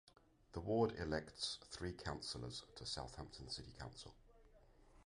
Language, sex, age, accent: English, male, 50-59, England English